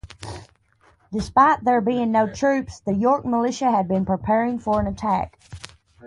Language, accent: English, United States English